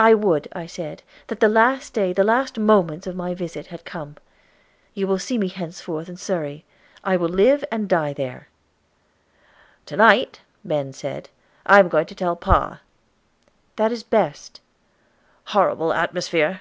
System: none